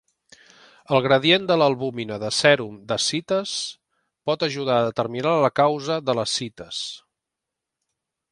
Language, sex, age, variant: Catalan, male, 50-59, Central